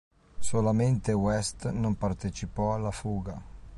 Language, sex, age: Italian, male, 40-49